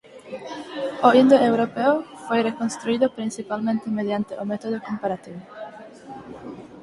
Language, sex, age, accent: Galician, female, 19-29, Neofalante